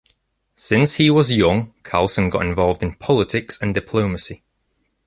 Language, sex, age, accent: English, male, under 19, England English